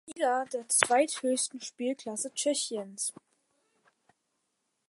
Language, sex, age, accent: German, male, under 19, Deutschland Deutsch